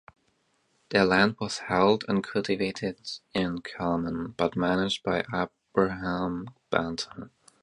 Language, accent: English, United States English